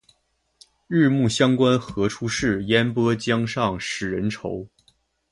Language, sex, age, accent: Chinese, male, 19-29, 出生地：黑龙江省